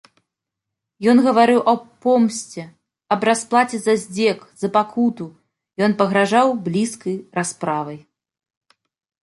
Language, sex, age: Belarusian, female, 30-39